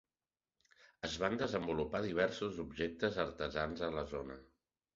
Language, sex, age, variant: Catalan, male, 30-39, Central